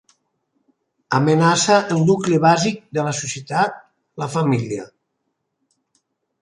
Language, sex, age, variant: Catalan, male, 50-59, Nord-Occidental